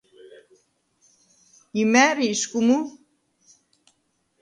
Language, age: Svan, 40-49